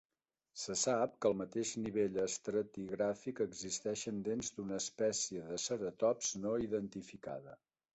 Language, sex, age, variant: Catalan, male, 50-59, Central